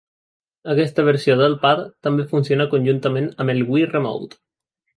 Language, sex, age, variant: Catalan, male, 19-29, Central